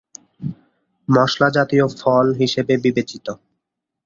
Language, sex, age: Bengali, male, 19-29